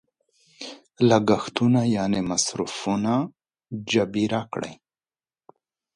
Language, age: Pashto, 50-59